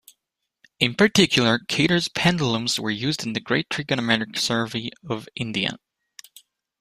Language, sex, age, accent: English, male, under 19, United States English